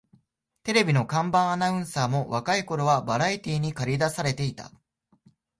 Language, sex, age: Japanese, male, 19-29